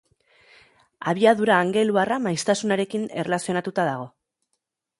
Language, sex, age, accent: Basque, female, 30-39, Erdialdekoa edo Nafarra (Gipuzkoa, Nafarroa)